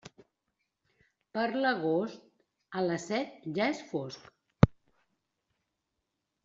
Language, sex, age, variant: Catalan, female, 60-69, Central